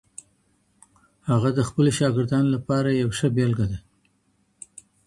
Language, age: Pashto, 60-69